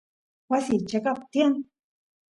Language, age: Santiago del Estero Quichua, 30-39